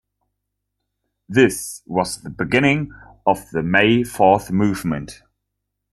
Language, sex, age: English, male, 19-29